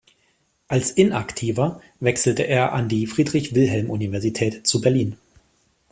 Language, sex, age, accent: German, male, 30-39, Deutschland Deutsch